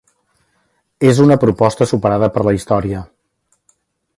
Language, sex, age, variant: Catalan, male, 60-69, Central